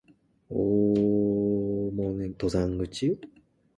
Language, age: Japanese, 19-29